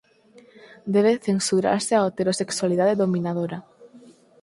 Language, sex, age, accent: Galician, female, 19-29, Neofalante